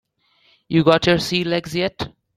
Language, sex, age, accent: English, male, under 19, India and South Asia (India, Pakistan, Sri Lanka)